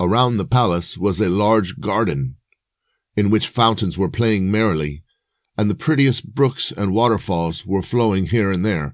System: none